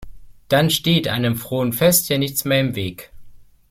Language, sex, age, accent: German, male, 19-29, Deutschland Deutsch